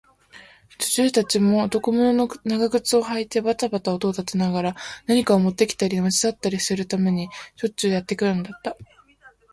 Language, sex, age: Japanese, female, 19-29